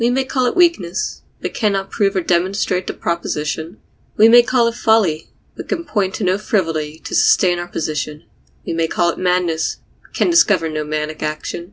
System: none